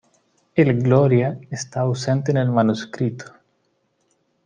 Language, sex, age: Spanish, male, 40-49